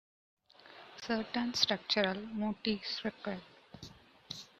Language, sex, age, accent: English, female, 19-29, United States English